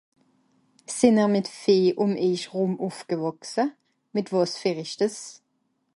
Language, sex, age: Swiss German, female, 19-29